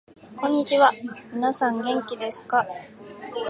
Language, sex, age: Japanese, female, 19-29